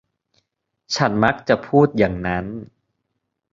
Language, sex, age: Thai, male, 19-29